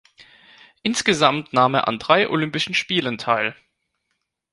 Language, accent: German, Deutschland Deutsch